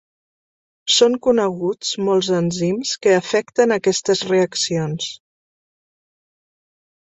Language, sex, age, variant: Catalan, female, 50-59, Central